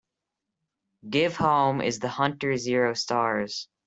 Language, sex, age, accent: English, male, under 19, United States English